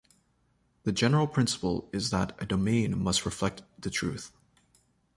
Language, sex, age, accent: English, male, 30-39, Canadian English